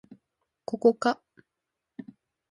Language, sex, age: Japanese, female, under 19